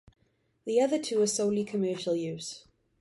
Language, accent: English, Welsh English